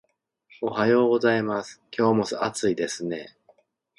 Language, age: Japanese, 40-49